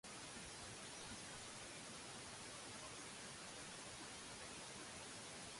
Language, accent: English, United States English